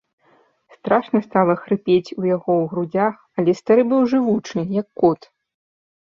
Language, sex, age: Belarusian, female, 30-39